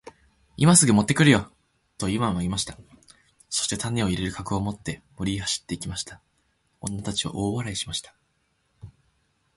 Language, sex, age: Japanese, male, 19-29